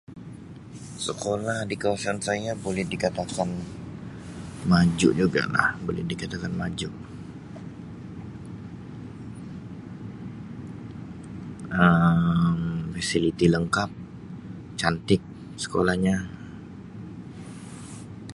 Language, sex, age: Sabah Malay, male, 19-29